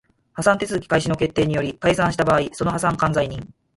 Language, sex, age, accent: Japanese, female, 40-49, 関西弁